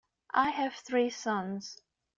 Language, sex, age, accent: English, female, 30-39, United States English